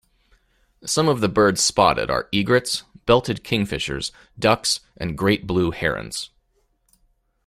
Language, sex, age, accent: English, male, 40-49, United States English